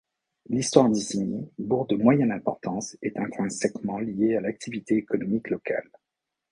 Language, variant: French, Français de métropole